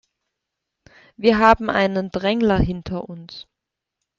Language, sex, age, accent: German, female, 30-39, Deutschland Deutsch